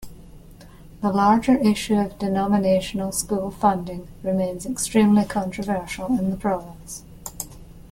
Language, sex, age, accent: English, female, 50-59, Scottish English